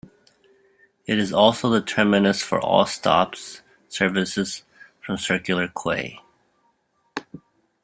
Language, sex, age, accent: English, male, 40-49, United States English